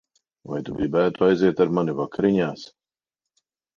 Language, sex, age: Latvian, male, 50-59